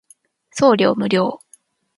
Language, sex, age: Japanese, female, 19-29